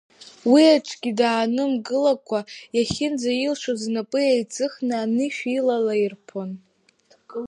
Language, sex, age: Abkhazian, female, under 19